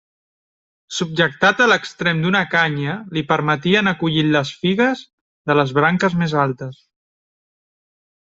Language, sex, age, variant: Catalan, male, 30-39, Central